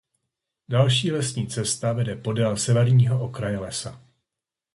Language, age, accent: Czech, 40-49, pražský